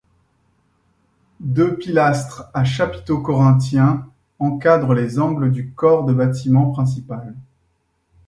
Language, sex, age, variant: French, male, 30-39, Français de métropole